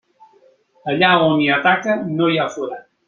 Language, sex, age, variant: Catalan, male, 60-69, Central